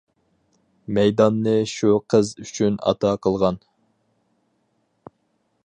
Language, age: Uyghur, 19-29